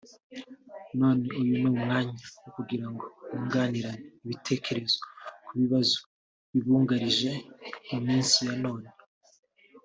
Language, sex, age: Kinyarwanda, male, 19-29